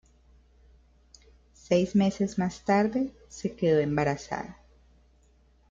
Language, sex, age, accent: Spanish, female, 30-39, Caribe: Cuba, Venezuela, Puerto Rico, República Dominicana, Panamá, Colombia caribeña, México caribeño, Costa del golfo de México